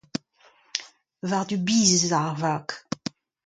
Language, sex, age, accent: Breton, female, 40-49, Kerneveg